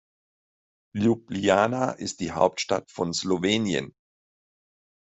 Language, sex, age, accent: German, male, 50-59, Deutschland Deutsch